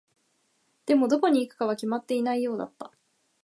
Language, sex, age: Japanese, female, 19-29